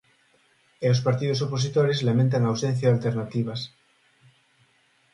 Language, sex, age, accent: Galician, male, 19-29, Central (sen gheada)